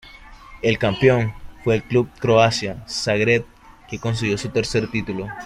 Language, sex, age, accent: Spanish, male, 19-29, México